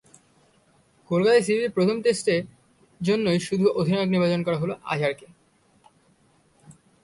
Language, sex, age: Bengali, male, under 19